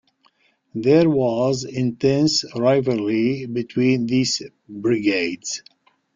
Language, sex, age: English, male, 60-69